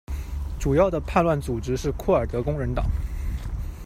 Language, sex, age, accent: Chinese, male, 19-29, 出生地：浙江省